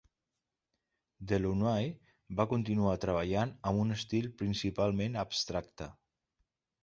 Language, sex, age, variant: Catalan, male, 40-49, Central